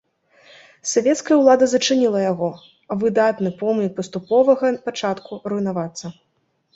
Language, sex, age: Belarusian, female, 19-29